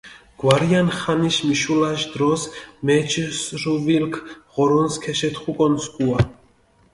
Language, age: Mingrelian, 30-39